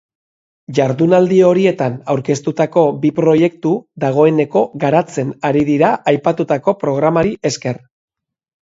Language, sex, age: Basque, male, 50-59